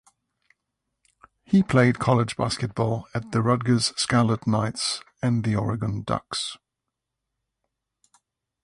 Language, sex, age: English, male, 50-59